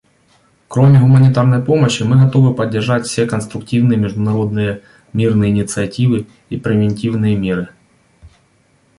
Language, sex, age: Russian, male, 30-39